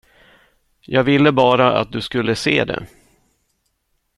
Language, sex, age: Swedish, male, 50-59